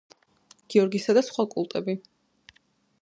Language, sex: Georgian, female